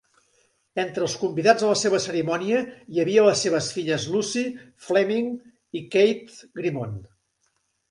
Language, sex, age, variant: Catalan, male, 60-69, Central